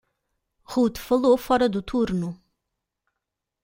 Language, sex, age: Portuguese, female, 30-39